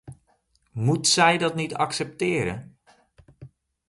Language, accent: Dutch, Nederlands Nederlands